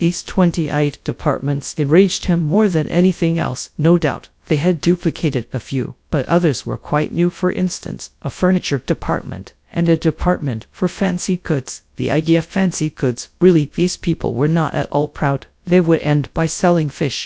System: TTS, GradTTS